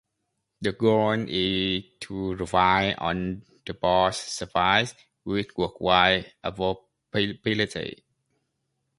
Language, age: English, 30-39